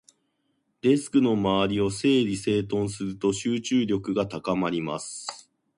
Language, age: Japanese, 30-39